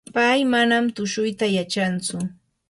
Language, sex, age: Yanahuanca Pasco Quechua, female, 30-39